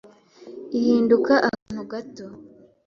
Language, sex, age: Kinyarwanda, female, 19-29